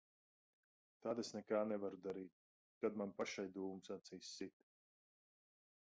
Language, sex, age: Latvian, male, 30-39